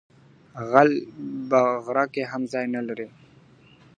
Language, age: Pashto, 19-29